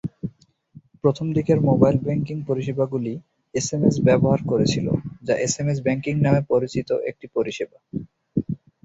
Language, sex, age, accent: Bengali, male, 19-29, Native; Bangladeshi